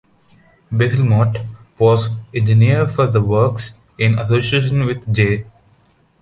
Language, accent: English, India and South Asia (India, Pakistan, Sri Lanka)